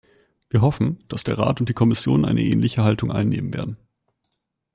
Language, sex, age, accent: German, male, 19-29, Deutschland Deutsch